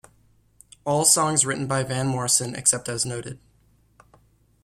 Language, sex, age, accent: English, male, under 19, Canadian English